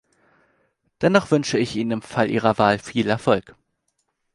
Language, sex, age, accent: German, male, 19-29, Deutschland Deutsch